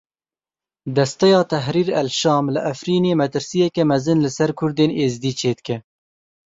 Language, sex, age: Kurdish, male, 19-29